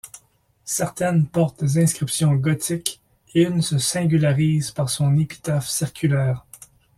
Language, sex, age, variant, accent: French, male, 40-49, Français d'Amérique du Nord, Français du Canada